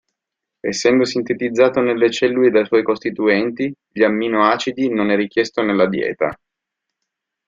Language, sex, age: Italian, male, 30-39